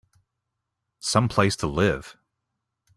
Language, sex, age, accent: English, male, 40-49, Canadian English